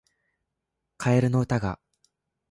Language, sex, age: Japanese, male, under 19